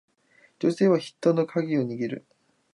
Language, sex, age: Japanese, male, 19-29